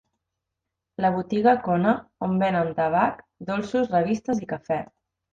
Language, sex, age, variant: Catalan, female, 30-39, Central